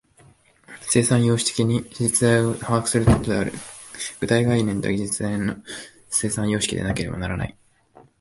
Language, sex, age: Japanese, male, 19-29